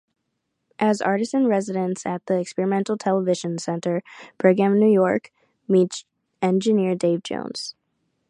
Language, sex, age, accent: English, female, under 19, United States English